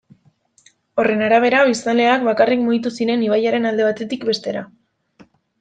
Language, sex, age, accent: Basque, female, 19-29, Mendebalekoa (Araba, Bizkaia, Gipuzkoako mendebaleko herri batzuk)